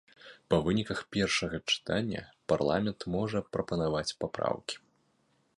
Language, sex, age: Belarusian, male, 19-29